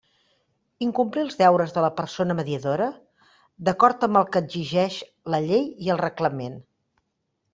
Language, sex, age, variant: Catalan, female, 50-59, Central